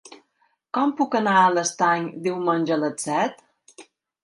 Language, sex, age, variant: Catalan, female, 30-39, Balear